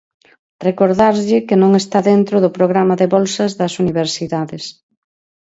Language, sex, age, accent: Galician, female, 50-59, Central (gheada); Normativo (estándar)